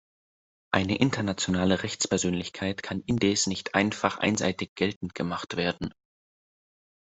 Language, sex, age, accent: German, male, 19-29, Deutschland Deutsch